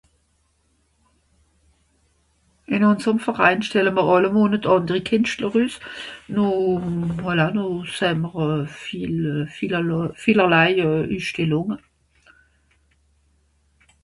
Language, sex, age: Swiss German, female, 60-69